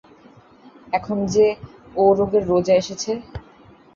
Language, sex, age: Bengali, female, 19-29